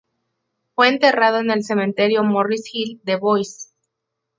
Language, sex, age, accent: Spanish, female, 30-39, México